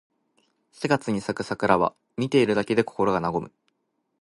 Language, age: Japanese, 19-29